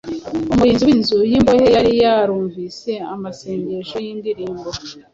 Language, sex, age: Kinyarwanda, female, 50-59